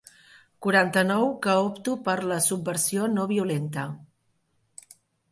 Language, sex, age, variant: Catalan, female, 40-49, Central